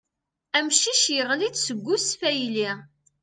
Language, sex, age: Kabyle, female, 40-49